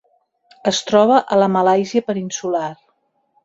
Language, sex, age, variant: Catalan, female, 50-59, Central